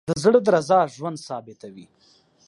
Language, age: Pashto, 30-39